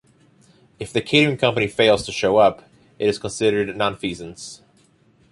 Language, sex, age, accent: English, male, 19-29, United States English